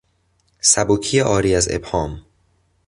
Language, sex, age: Persian, male, under 19